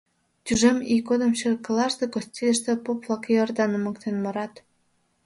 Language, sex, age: Mari, female, under 19